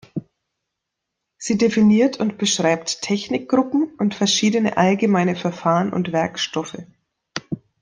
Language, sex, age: German, female, 30-39